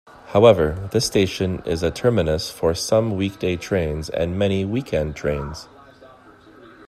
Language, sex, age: English, male, 30-39